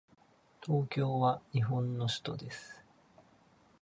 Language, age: Japanese, 30-39